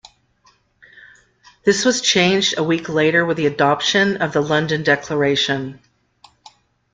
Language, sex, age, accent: English, female, 50-59, United States English